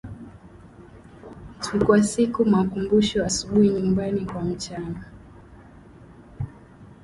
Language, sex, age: Swahili, female, 19-29